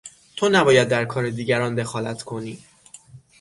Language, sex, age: Persian, male, 19-29